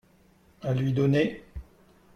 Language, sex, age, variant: French, male, 40-49, Français de métropole